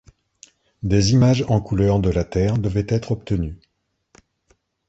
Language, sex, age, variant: French, male, 50-59, Français de métropole